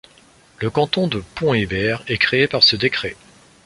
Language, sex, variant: French, male, Français de métropole